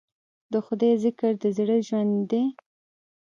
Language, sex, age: Pashto, female, 19-29